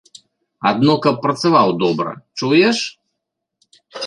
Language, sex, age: Belarusian, male, 40-49